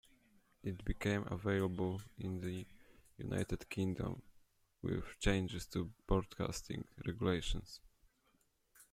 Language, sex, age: English, male, 19-29